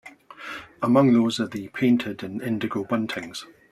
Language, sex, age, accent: English, male, 40-49, Scottish English